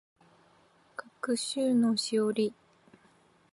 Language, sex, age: Japanese, female, 30-39